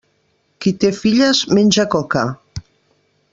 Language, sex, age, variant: Catalan, female, 60-69, Central